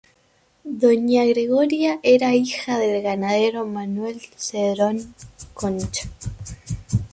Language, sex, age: Spanish, female, under 19